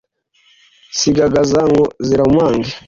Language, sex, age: Kinyarwanda, male, 19-29